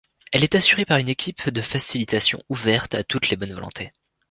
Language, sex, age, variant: French, male, 19-29, Français de métropole